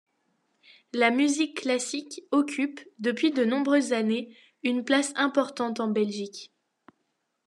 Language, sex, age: French, female, 19-29